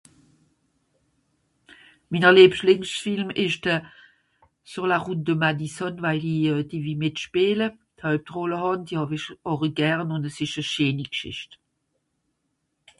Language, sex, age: Swiss German, female, 60-69